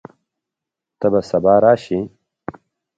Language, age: Pashto, 19-29